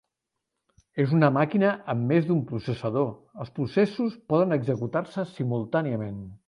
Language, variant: Catalan, Central